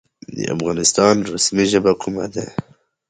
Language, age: Pashto, 19-29